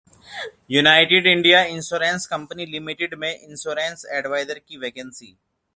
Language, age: Hindi, 30-39